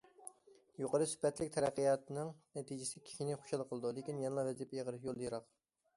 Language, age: Uyghur, 19-29